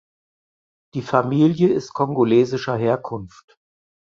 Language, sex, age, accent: German, male, 50-59, Deutschland Deutsch